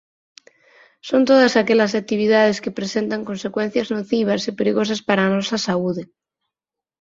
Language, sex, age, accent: Galician, female, 30-39, Normativo (estándar)